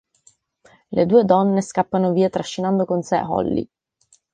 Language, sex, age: Italian, female, 19-29